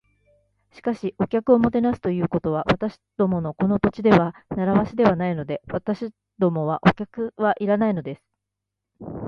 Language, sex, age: Japanese, female, 40-49